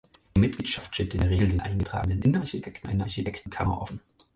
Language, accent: German, Deutschland Deutsch